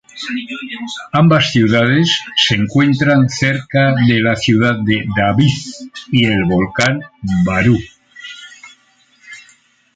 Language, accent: Spanish, España: Norte peninsular (Asturias, Castilla y León, Cantabria, País Vasco, Navarra, Aragón, La Rioja, Guadalajara, Cuenca)